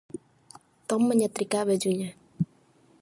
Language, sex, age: Indonesian, female, 19-29